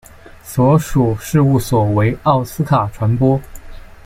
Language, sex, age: Chinese, male, 19-29